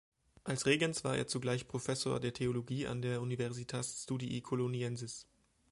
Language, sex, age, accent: German, male, 30-39, Deutschland Deutsch